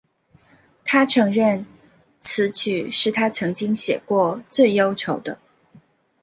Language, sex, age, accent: Chinese, female, 19-29, 出生地：黑龙江省